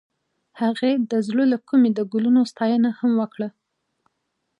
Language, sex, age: Pashto, female, 19-29